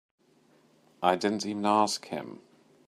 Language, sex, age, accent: English, male, 40-49, England English